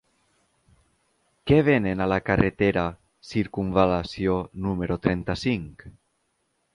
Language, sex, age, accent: Catalan, male, 19-29, valencià; valencià meridional